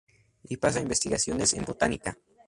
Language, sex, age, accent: Spanish, male, 19-29, México